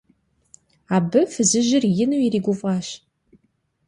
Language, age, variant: Kabardian, 30-39, Адыгэбзэ (Къэбэрдей, Кирил, псоми зэдай)